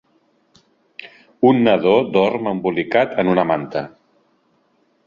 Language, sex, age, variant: Catalan, male, 50-59, Central